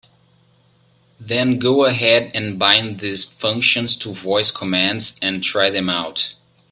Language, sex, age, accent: English, male, 30-39, United States English